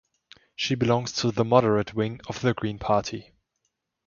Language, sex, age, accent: English, male, under 19, England English